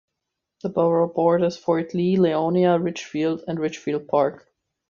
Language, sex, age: English, female, 19-29